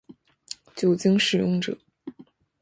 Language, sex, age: Chinese, female, 19-29